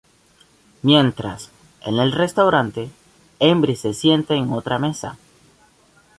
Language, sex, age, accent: Spanish, male, 19-29, Caribe: Cuba, Venezuela, Puerto Rico, República Dominicana, Panamá, Colombia caribeña, México caribeño, Costa del golfo de México